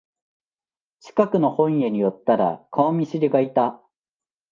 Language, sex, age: Japanese, male, 19-29